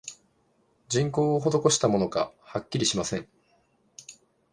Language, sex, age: Japanese, male, 19-29